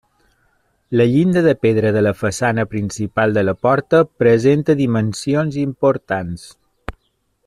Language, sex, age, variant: Catalan, male, 40-49, Balear